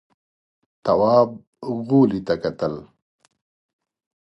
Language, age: Pashto, 40-49